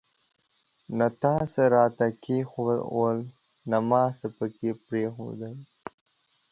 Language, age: Pashto, 19-29